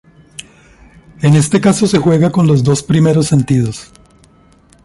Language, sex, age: Spanish, male, 50-59